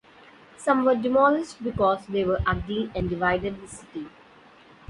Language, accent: English, India and South Asia (India, Pakistan, Sri Lanka)